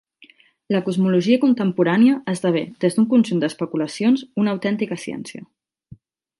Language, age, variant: Catalan, 19-29, Central